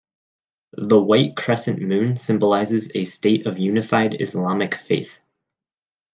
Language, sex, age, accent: English, male, 19-29, United States English